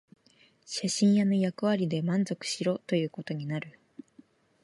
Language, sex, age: Japanese, female, 19-29